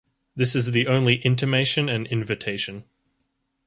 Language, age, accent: English, 19-29, Australian English